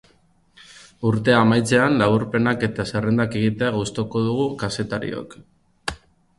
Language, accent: Basque, Mendebalekoa (Araba, Bizkaia, Gipuzkoako mendebaleko herri batzuk)